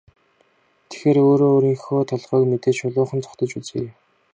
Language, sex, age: Mongolian, male, 19-29